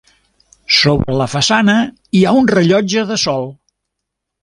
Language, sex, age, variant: Catalan, male, 70-79, Central